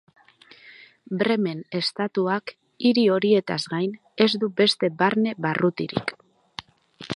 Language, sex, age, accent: Basque, female, 40-49, Mendebalekoa (Araba, Bizkaia, Gipuzkoako mendebaleko herri batzuk)